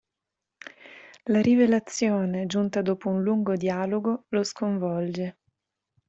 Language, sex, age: Italian, female, 19-29